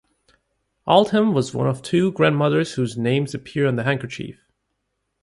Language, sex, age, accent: English, male, 30-39, United States English